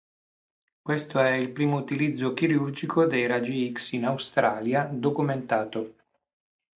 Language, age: Italian, 50-59